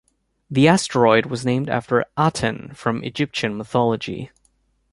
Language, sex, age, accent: English, male, 30-39, United States English